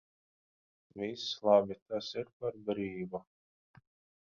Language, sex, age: Latvian, male, 30-39